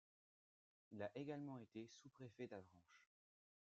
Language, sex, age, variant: French, male, under 19, Français de métropole